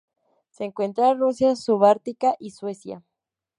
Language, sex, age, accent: Spanish, female, 19-29, México